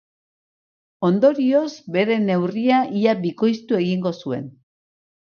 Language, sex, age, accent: Basque, female, 70-79, Mendebalekoa (Araba, Bizkaia, Gipuzkoako mendebaleko herri batzuk)